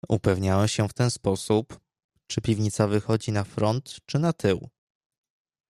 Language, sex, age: Polish, male, 19-29